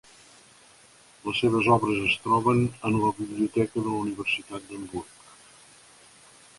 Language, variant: Catalan, Central